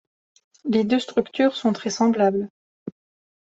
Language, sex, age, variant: French, female, 19-29, Français de métropole